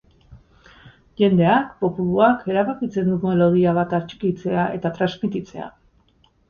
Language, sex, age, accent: Basque, female, 50-59, Erdialdekoa edo Nafarra (Gipuzkoa, Nafarroa)